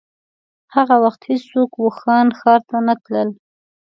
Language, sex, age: Pashto, female, 19-29